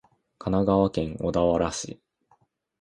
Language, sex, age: Japanese, male, 19-29